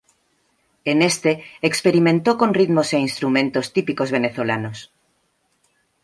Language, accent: Spanish, España: Centro-Sur peninsular (Madrid, Toledo, Castilla-La Mancha)